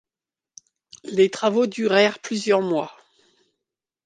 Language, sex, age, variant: French, female, 50-59, Français de métropole